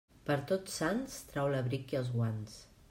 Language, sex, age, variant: Catalan, female, 40-49, Central